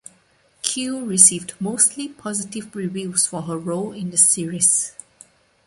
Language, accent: English, Malaysian English